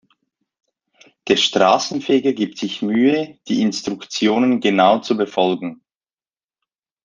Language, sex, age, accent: German, male, 19-29, Schweizerdeutsch